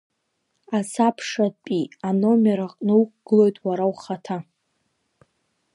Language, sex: Abkhazian, female